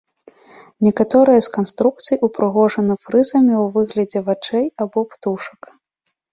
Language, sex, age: Belarusian, female, 19-29